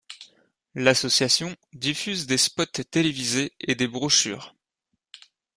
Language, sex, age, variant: French, male, 19-29, Français de métropole